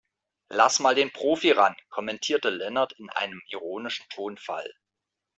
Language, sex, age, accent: German, male, 40-49, Deutschland Deutsch